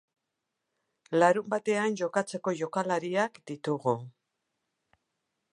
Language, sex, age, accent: Basque, female, 50-59, Mendebalekoa (Araba, Bizkaia, Gipuzkoako mendebaleko herri batzuk)